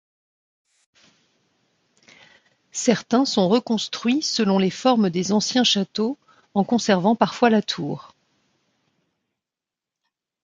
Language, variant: French, Français de métropole